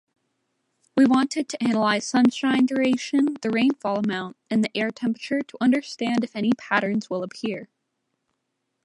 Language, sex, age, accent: English, female, under 19, United States English